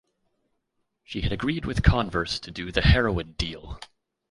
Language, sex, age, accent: English, male, 40-49, Canadian English